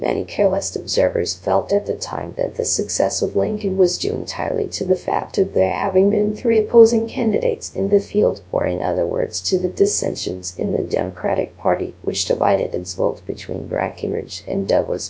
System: TTS, GradTTS